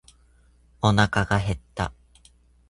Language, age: Japanese, 19-29